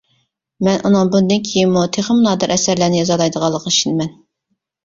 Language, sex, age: Uyghur, female, 19-29